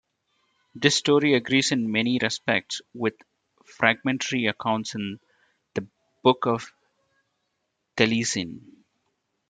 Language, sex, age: English, male, 40-49